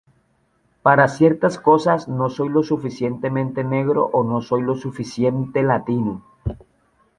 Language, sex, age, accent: Spanish, male, 30-39, Caribe: Cuba, Venezuela, Puerto Rico, República Dominicana, Panamá, Colombia caribeña, México caribeño, Costa del golfo de México